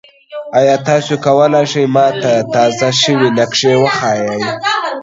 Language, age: Pashto, under 19